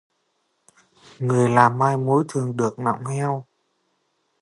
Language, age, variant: Vietnamese, 19-29, Hà Nội